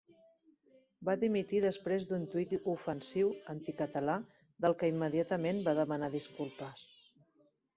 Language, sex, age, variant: Catalan, female, 30-39, Central